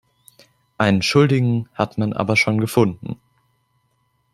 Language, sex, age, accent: German, male, 19-29, Deutschland Deutsch